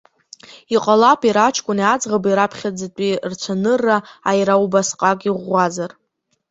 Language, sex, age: Abkhazian, female, under 19